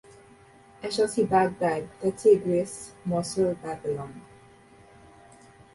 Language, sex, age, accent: English, female, 19-29, Filipino